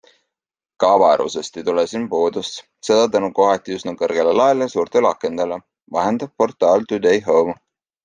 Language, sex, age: Estonian, male, 30-39